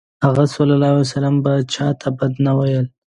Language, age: Pashto, 30-39